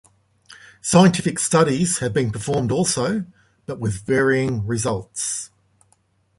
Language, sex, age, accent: English, male, 50-59, Australian English